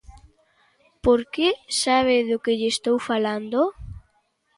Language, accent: Galician, Normativo (estándar)